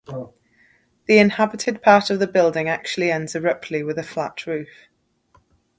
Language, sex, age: English, female, 30-39